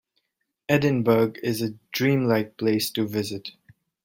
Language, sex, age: English, male, 19-29